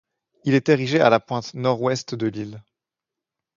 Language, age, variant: French, 19-29, Français de métropole